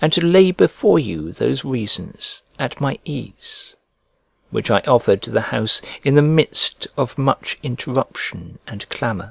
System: none